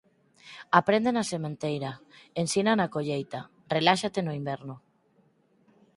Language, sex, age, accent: Galician, female, 19-29, Normativo (estándar)